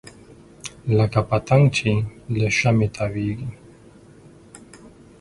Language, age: Pashto, 30-39